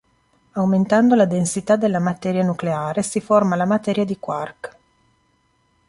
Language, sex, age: Italian, female, 40-49